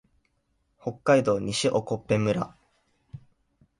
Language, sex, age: Japanese, male, 19-29